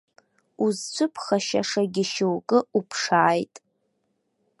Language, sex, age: Abkhazian, female, under 19